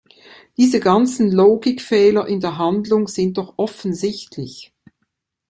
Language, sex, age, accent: German, female, 50-59, Schweizerdeutsch